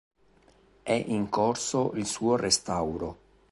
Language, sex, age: Italian, male, 30-39